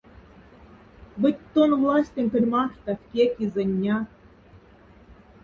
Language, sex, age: Moksha, female, 40-49